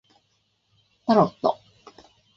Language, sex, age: Japanese, female, 50-59